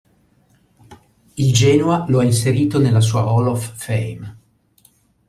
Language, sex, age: Italian, male, 50-59